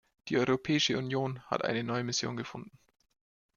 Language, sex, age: German, male, 19-29